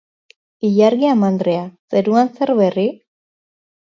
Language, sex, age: Basque, female, 30-39